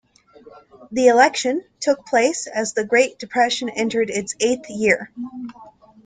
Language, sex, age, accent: English, female, 19-29, United States English